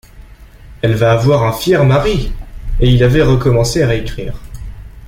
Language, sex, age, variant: French, male, under 19, Français de métropole